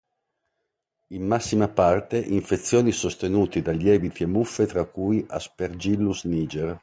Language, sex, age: Italian, male, 50-59